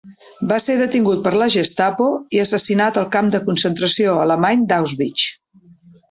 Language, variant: Catalan, Central